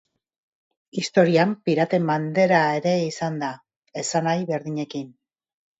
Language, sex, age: Basque, female, 50-59